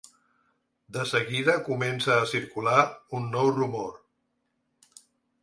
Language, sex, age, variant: Catalan, male, 60-69, Central